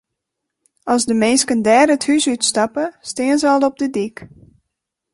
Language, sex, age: Western Frisian, female, 30-39